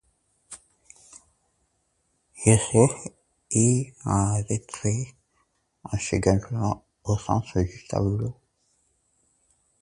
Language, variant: French, Français d'Afrique subsaharienne et des îles africaines